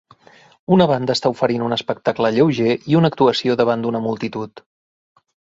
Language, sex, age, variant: Catalan, male, 40-49, Central